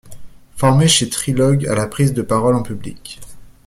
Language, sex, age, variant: French, male, 19-29, Français de métropole